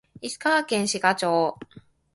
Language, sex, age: Japanese, female, 19-29